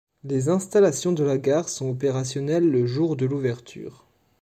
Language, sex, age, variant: French, male, under 19, Français de métropole